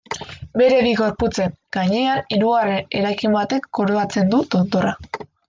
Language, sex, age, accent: Basque, female, under 19, Erdialdekoa edo Nafarra (Gipuzkoa, Nafarroa)